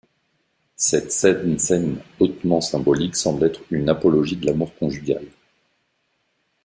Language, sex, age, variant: French, male, 50-59, Français de métropole